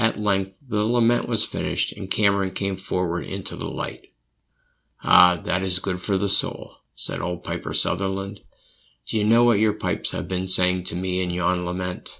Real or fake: real